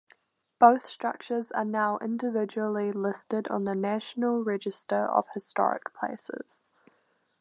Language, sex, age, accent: English, female, 19-29, New Zealand English